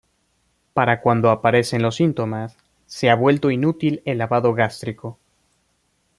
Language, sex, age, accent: Spanish, male, 19-29, México